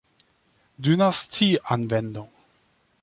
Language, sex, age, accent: German, male, 30-39, Deutschland Deutsch